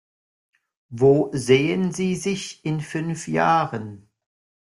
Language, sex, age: German, male, 40-49